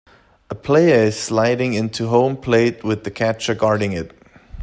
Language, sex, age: English, male, 30-39